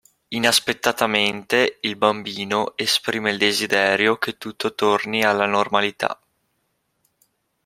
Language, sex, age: Italian, male, 19-29